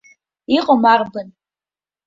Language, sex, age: Abkhazian, female, under 19